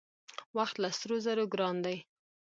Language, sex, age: Pashto, female, 19-29